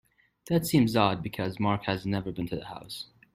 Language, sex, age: English, male, 19-29